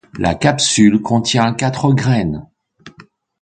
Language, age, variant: French, 50-59, Français de métropole